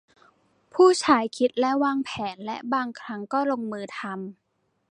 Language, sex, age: Thai, female, 19-29